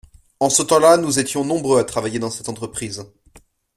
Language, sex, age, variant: French, male, 19-29, Français de métropole